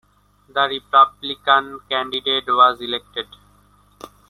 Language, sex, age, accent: English, male, 19-29, India and South Asia (India, Pakistan, Sri Lanka)